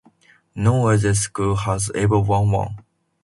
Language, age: English, under 19